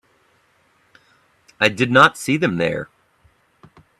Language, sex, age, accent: English, male, 40-49, United States English